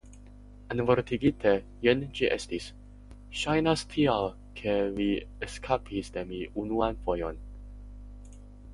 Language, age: Esperanto, under 19